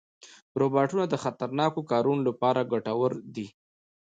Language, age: Pashto, 40-49